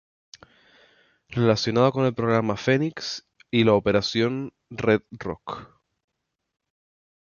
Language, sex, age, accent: Spanish, male, 19-29, España: Islas Canarias